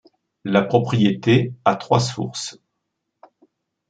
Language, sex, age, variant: French, male, 60-69, Français de métropole